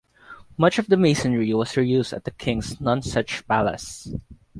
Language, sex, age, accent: English, male, 19-29, Filipino